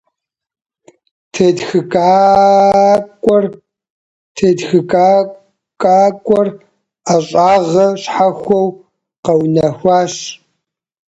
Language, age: Kabardian, 40-49